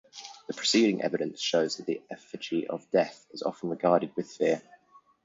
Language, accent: English, England English